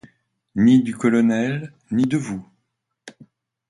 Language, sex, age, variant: French, male, 60-69, Français de métropole